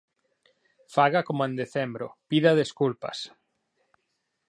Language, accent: Galician, Normativo (estándar)